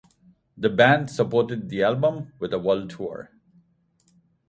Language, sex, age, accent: English, male, 40-49, India and South Asia (India, Pakistan, Sri Lanka)